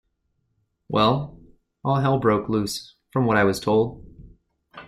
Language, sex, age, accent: English, male, 30-39, United States English